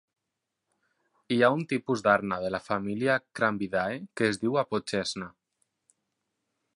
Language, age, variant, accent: Catalan, 19-29, Valencià central, valencià